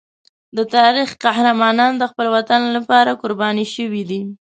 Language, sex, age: Pashto, female, 19-29